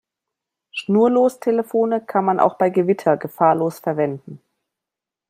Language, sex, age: German, female, 40-49